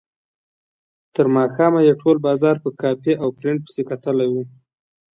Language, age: Pashto, 19-29